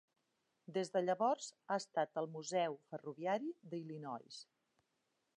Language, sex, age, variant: Catalan, female, 60-69, Central